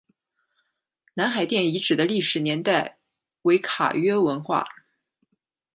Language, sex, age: Chinese, female, 19-29